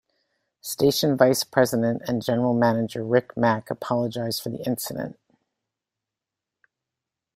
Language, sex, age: English, female, 60-69